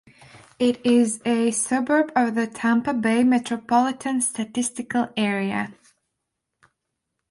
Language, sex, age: English, female, 30-39